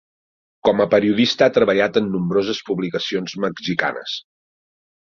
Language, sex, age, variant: Catalan, male, 50-59, Central